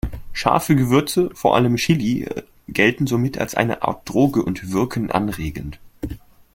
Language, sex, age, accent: German, male, under 19, Deutschland Deutsch